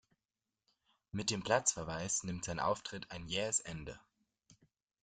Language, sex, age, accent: German, male, 19-29, Deutschland Deutsch